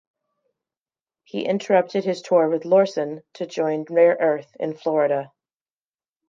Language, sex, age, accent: English, female, 30-39, United States English